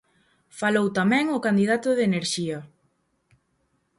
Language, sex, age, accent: Galician, female, 19-29, Atlántico (seseo e gheada)